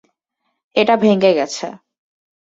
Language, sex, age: Bengali, female, 19-29